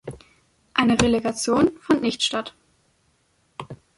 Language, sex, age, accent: German, female, 19-29, Deutschland Deutsch